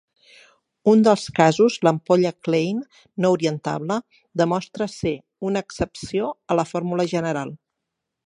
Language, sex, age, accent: Catalan, female, 50-59, central; septentrional